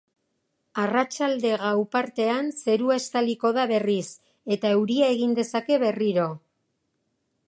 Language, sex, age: Basque, female, 60-69